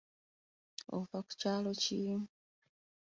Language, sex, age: Ganda, female, 30-39